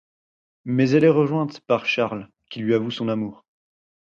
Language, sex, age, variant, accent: French, male, 30-39, Français d'Europe, Français de Belgique